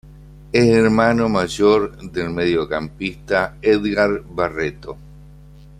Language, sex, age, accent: Spanish, male, 60-69, Rioplatense: Argentina, Uruguay, este de Bolivia, Paraguay